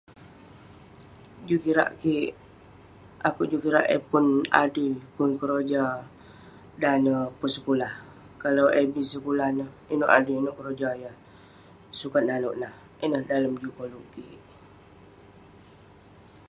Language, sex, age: Western Penan, female, 30-39